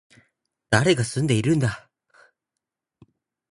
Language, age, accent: Japanese, under 19, 標準語